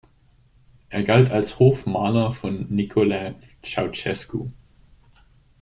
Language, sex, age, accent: German, male, 40-49, Deutschland Deutsch